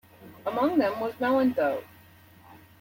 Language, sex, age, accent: English, female, 40-49, United States English